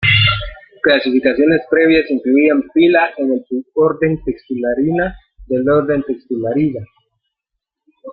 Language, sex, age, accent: Spanish, male, 19-29, América central